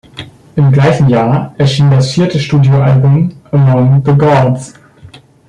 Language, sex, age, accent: German, male, 19-29, Deutschland Deutsch